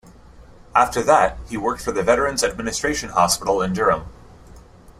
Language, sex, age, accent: English, male, 30-39, United States English